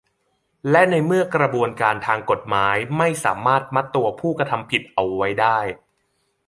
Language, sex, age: Thai, male, 19-29